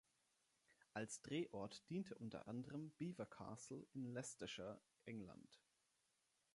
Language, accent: German, Deutschland Deutsch